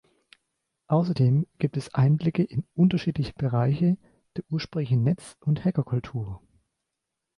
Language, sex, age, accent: German, male, 19-29, Deutschland Deutsch